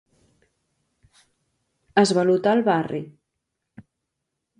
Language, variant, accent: Catalan, Central, central